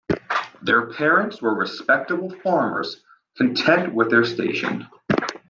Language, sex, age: English, male, 19-29